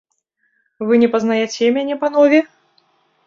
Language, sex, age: Belarusian, female, 30-39